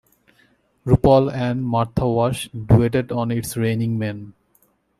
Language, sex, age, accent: English, male, 30-39, United States English